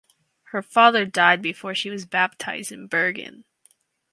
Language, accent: English, Canadian English